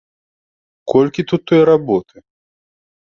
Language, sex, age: Belarusian, male, 19-29